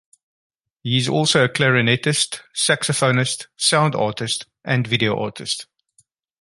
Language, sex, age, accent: English, male, 40-49, Southern African (South Africa, Zimbabwe, Namibia)